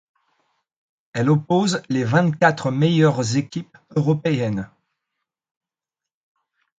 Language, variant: French, Français de métropole